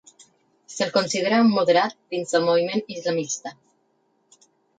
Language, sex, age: Catalan, female, 50-59